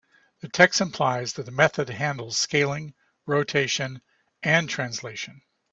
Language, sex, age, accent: English, male, 70-79, United States English